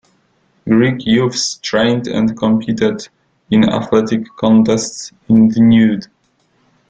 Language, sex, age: English, male, 19-29